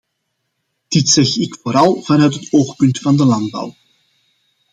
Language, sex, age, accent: Dutch, male, 40-49, Belgisch Nederlands